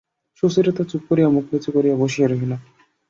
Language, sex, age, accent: Bengali, male, 19-29, শুদ্ধ